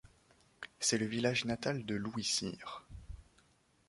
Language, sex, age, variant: French, male, 19-29, Français de métropole